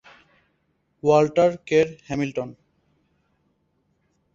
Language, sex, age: English, male, 30-39